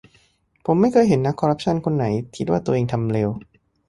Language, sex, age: Thai, male, 30-39